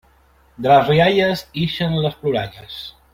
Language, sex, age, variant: Catalan, male, 40-49, Central